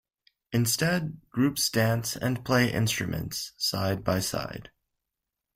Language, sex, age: English, male, 19-29